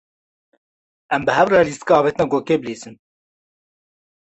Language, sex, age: Kurdish, male, 19-29